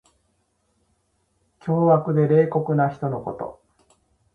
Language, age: Japanese, 40-49